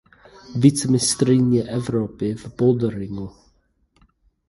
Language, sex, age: Czech, male, 19-29